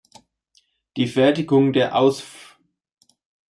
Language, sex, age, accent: German, male, 30-39, Deutschland Deutsch